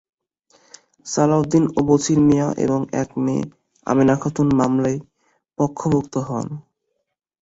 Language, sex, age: Bengali, male, 19-29